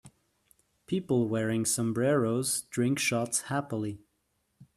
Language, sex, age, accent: English, male, 30-39, United States English